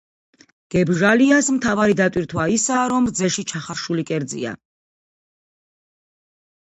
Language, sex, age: Georgian, female, 40-49